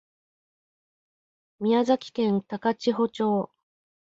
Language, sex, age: Japanese, female, 50-59